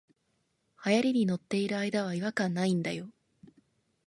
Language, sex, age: Japanese, female, under 19